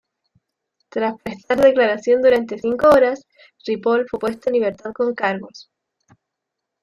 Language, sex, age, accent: Spanish, male, 19-29, México